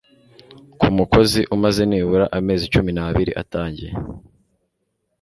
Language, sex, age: Kinyarwanda, male, 19-29